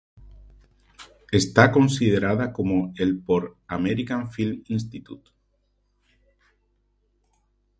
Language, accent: Spanish, España: Sur peninsular (Andalucia, Extremadura, Murcia)